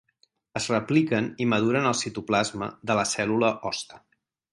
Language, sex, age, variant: Catalan, male, 40-49, Central